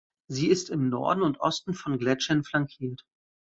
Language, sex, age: German, male, 30-39